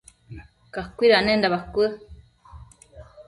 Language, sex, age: Matsés, female, 30-39